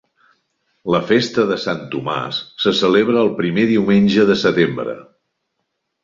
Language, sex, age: Catalan, male, 60-69